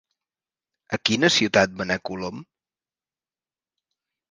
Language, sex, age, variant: Catalan, male, 19-29, Central